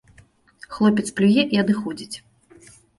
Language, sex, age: Belarusian, female, 30-39